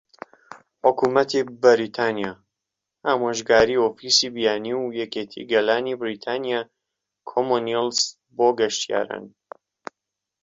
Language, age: Central Kurdish, 19-29